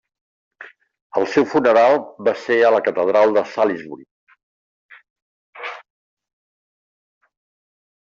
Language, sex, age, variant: Catalan, male, 70-79, Central